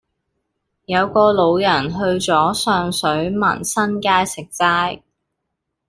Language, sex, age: Cantonese, female, 19-29